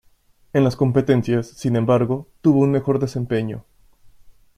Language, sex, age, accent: Spanish, male, 19-29, México